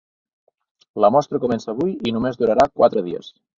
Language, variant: Catalan, Central